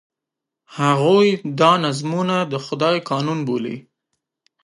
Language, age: Pashto, 19-29